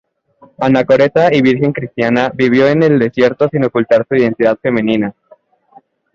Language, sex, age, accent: Spanish, male, 19-29, México